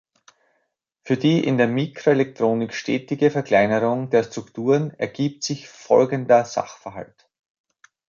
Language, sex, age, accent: German, male, 30-39, Österreichisches Deutsch